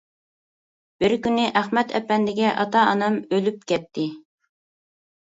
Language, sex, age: Uyghur, female, 19-29